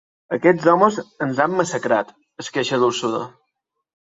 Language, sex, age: Catalan, male, 40-49